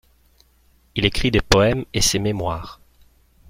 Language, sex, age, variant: French, male, 40-49, Français de métropole